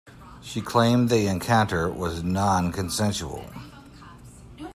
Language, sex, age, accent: English, male, 50-59, United States English